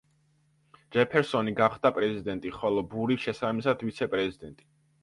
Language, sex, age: Georgian, male, under 19